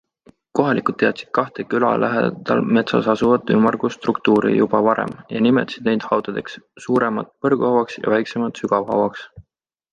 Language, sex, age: Estonian, male, 19-29